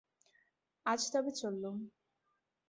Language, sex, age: Bengali, female, 19-29